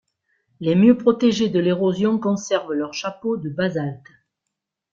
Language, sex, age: French, female, 60-69